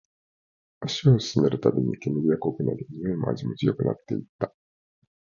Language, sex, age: Japanese, male, 50-59